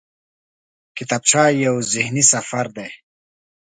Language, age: Pashto, 19-29